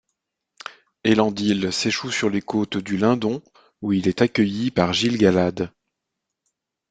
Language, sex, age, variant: French, male, 40-49, Français de métropole